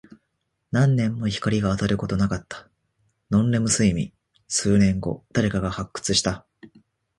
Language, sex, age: Japanese, male, 19-29